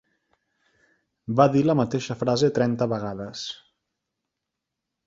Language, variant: Catalan, Central